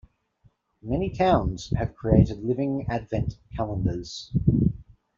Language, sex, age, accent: English, male, 40-49, Australian English